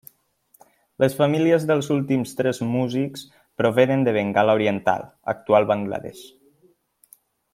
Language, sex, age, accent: Catalan, male, under 19, valencià